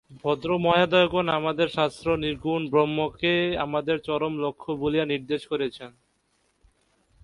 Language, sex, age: Bengali, male, 19-29